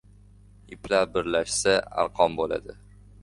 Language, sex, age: Uzbek, male, under 19